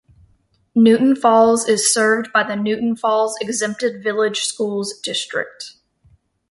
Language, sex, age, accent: English, female, 19-29, United States English